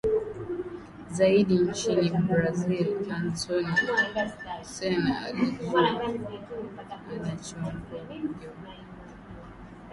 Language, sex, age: Swahili, female, 19-29